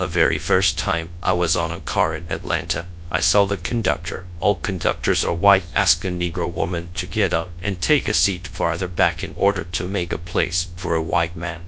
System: TTS, GradTTS